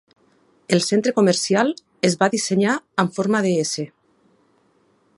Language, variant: Catalan, Septentrional